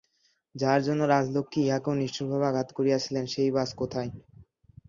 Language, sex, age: Bengali, male, 19-29